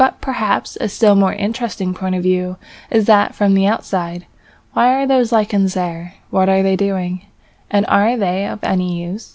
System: none